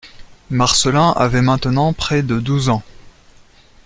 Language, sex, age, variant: French, male, 30-39, Français de métropole